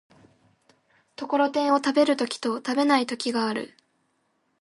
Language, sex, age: Japanese, female, under 19